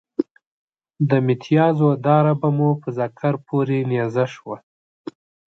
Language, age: Pashto, 19-29